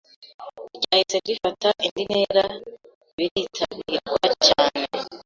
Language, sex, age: Kinyarwanda, female, 19-29